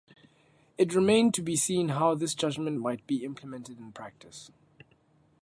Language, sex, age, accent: English, male, 19-29, Southern African (South Africa, Zimbabwe, Namibia)